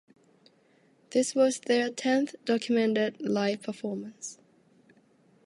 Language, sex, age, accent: English, female, 19-29, United States English